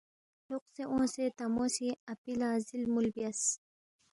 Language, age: Balti, 19-29